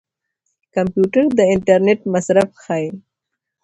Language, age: Pashto, 19-29